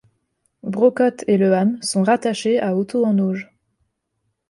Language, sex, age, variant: French, female, 19-29, Français de métropole